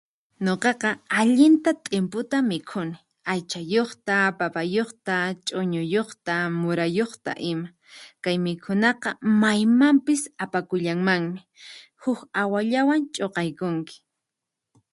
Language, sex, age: Puno Quechua, female, 19-29